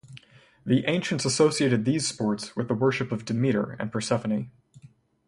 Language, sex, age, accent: English, male, 19-29, United States English